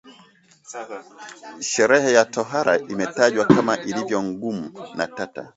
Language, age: Swahili, 30-39